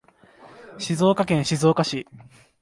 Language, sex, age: Japanese, male, under 19